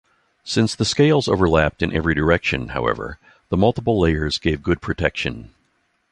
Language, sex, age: English, male, 60-69